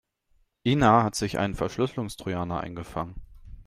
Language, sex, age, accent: German, male, 19-29, Deutschland Deutsch